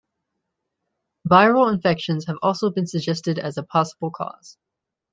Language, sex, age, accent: English, male, 19-29, United States English